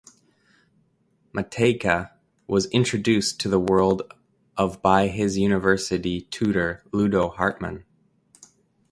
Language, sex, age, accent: English, male, 30-39, Canadian English